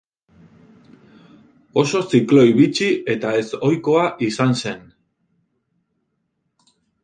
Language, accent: Basque, Mendebalekoa (Araba, Bizkaia, Gipuzkoako mendebaleko herri batzuk)